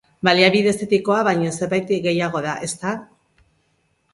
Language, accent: Basque, Erdialdekoa edo Nafarra (Gipuzkoa, Nafarroa)